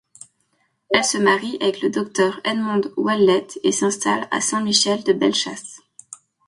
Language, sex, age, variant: French, female, 19-29, Français de métropole